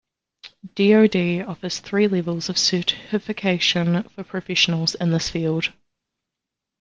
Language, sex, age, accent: English, female, 19-29, New Zealand English